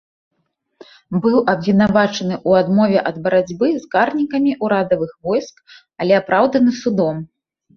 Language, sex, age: Belarusian, female, 30-39